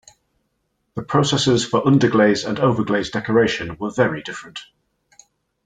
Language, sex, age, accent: English, male, 40-49, England English